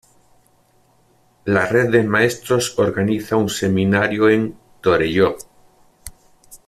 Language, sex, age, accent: Spanish, male, 50-59, España: Norte peninsular (Asturias, Castilla y León, Cantabria, País Vasco, Navarra, Aragón, La Rioja, Guadalajara, Cuenca)